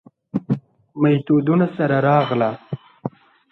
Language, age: Pashto, 19-29